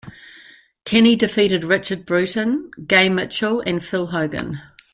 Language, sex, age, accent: English, female, 60-69, New Zealand English